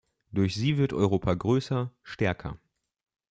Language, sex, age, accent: German, male, 19-29, Deutschland Deutsch